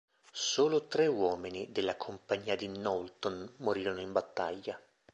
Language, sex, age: Italian, male, 50-59